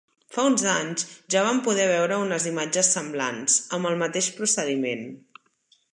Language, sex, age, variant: Catalan, female, 30-39, Central